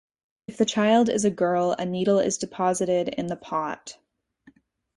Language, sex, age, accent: English, female, 19-29, United States English